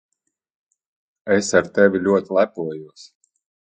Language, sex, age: Latvian, male, 40-49